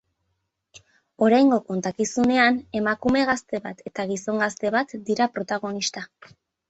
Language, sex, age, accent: Basque, female, 19-29, Nafar-lapurtarra edo Zuberotarra (Lapurdi, Nafarroa Beherea, Zuberoa)